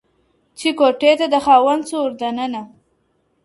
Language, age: Pashto, under 19